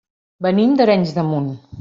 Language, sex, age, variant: Catalan, female, 40-49, Central